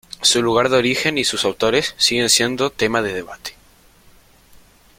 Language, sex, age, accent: Spanish, male, under 19, Rioplatense: Argentina, Uruguay, este de Bolivia, Paraguay